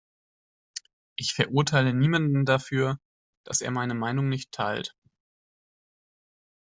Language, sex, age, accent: German, male, 19-29, Deutschland Deutsch